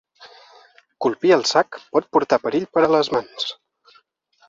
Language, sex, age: Catalan, male, 19-29